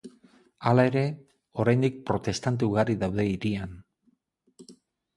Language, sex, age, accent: Basque, male, 40-49, Erdialdekoa edo Nafarra (Gipuzkoa, Nafarroa)